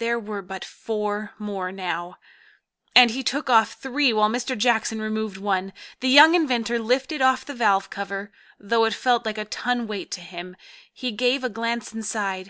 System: none